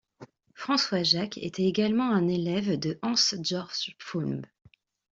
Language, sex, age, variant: French, female, 30-39, Français de métropole